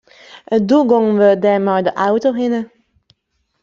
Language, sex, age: Western Frisian, female, 30-39